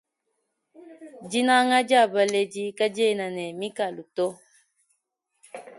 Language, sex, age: Luba-Lulua, female, 19-29